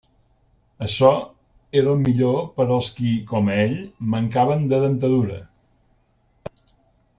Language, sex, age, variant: Catalan, male, 60-69, Central